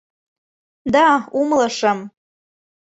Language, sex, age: Mari, female, 19-29